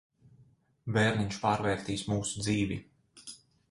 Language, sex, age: Latvian, male, 30-39